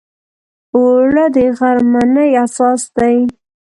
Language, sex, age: Pashto, female, 19-29